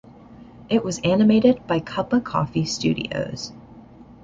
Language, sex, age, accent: English, male, under 19, United States English